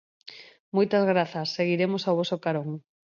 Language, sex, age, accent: Galician, female, 40-49, Normativo (estándar)